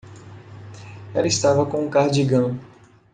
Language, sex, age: Portuguese, male, 30-39